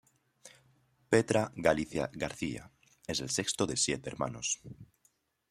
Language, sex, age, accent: Spanish, male, 19-29, España: Norte peninsular (Asturias, Castilla y León, Cantabria, País Vasco, Navarra, Aragón, La Rioja, Guadalajara, Cuenca)